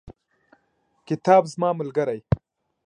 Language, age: Pashto, 19-29